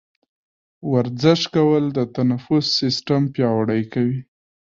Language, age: Pashto, 19-29